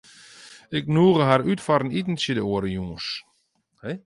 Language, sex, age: Western Frisian, male, 30-39